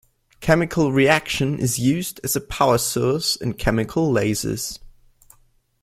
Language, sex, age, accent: English, male, 19-29, Australian English